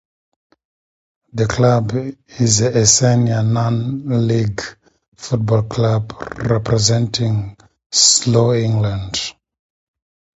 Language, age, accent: English, 40-49, Southern African (South Africa, Zimbabwe, Namibia)